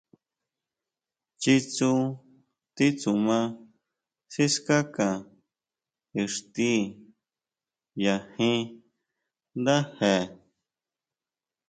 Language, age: Huautla Mazatec, 19-29